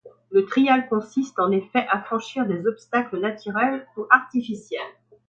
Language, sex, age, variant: French, female, 50-59, Français de métropole